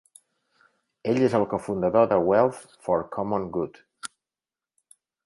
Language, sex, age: Catalan, male, 40-49